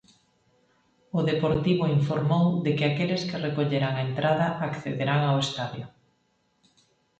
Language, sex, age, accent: Galician, female, 40-49, Normativo (estándar)